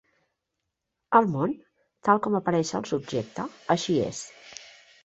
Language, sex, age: Catalan, female, 40-49